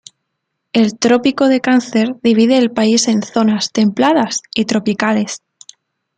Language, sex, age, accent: Spanish, female, 19-29, España: Sur peninsular (Andalucia, Extremadura, Murcia)